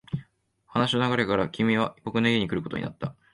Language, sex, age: Japanese, male, 19-29